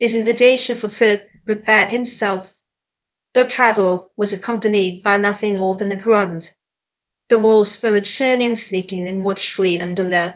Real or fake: fake